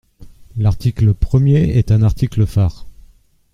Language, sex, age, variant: French, male, 40-49, Français de métropole